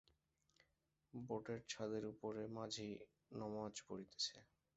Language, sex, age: Bengali, male, 19-29